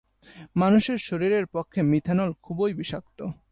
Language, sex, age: Bengali, male, 19-29